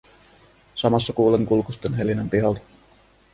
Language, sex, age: Finnish, male, 30-39